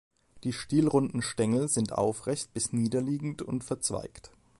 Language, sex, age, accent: German, male, 19-29, Deutschland Deutsch